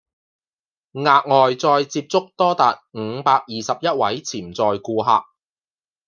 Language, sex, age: Cantonese, male, 40-49